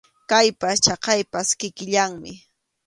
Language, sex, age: Arequipa-La Unión Quechua, female, 30-39